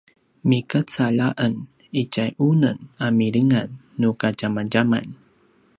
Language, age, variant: Paiwan, 30-39, pinayuanan a kinaikacedasan (東排灣語)